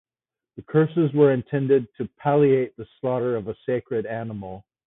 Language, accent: English, United States English; West Coast